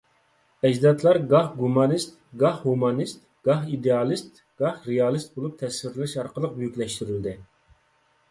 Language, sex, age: Uyghur, male, 30-39